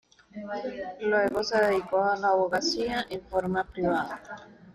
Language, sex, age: Spanish, female, 19-29